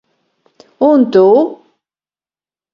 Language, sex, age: Latvian, female, 50-59